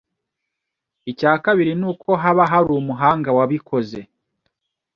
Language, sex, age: Kinyarwanda, male, 30-39